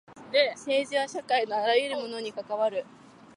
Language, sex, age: Japanese, female, 19-29